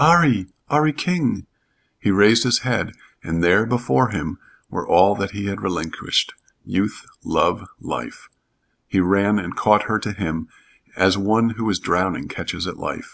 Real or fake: real